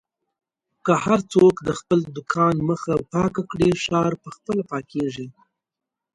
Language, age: Pashto, 19-29